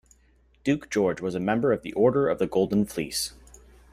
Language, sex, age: English, male, 19-29